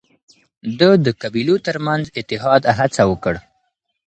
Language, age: Pashto, 19-29